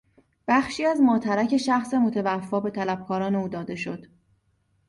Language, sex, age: Persian, female, 30-39